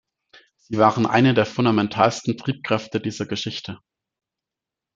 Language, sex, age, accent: German, male, 19-29, Deutschland Deutsch